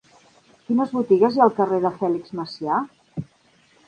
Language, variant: Catalan, Central